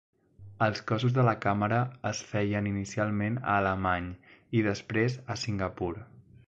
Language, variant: Catalan, Central